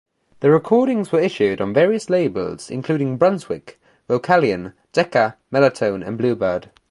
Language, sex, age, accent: English, male, under 19, England English